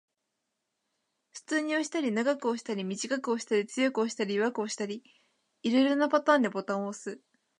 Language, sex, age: Japanese, female, 19-29